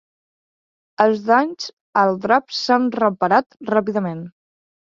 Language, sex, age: Catalan, female, 19-29